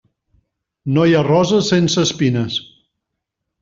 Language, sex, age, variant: Catalan, male, 50-59, Central